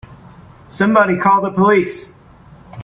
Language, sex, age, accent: English, male, 30-39, United States English